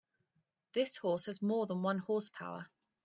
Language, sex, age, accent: English, female, 19-29, England English